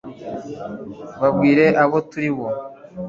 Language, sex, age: Kinyarwanda, male, 30-39